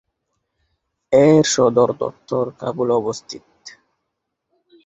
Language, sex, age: Bengali, male, 19-29